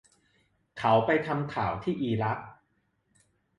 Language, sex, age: Thai, male, 30-39